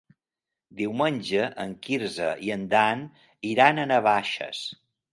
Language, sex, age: Catalan, male, 50-59